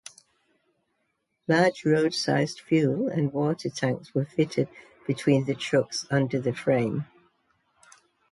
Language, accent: English, England English